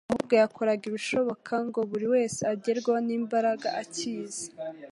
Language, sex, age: Kinyarwanda, female, 19-29